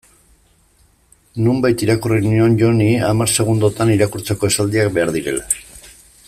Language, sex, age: Basque, male, 50-59